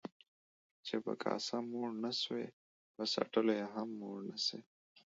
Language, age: Pashto, 30-39